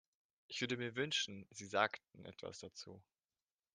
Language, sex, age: German, male, under 19